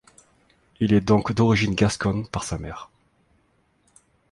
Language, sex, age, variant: French, male, 40-49, Français de métropole